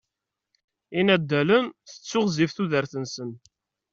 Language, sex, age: Kabyle, male, 30-39